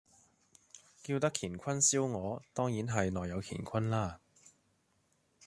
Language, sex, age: Cantonese, male, 30-39